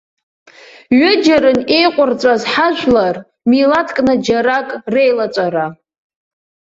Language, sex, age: Abkhazian, female, under 19